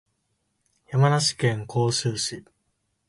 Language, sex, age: Japanese, male, 19-29